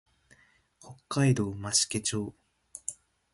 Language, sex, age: Japanese, male, 19-29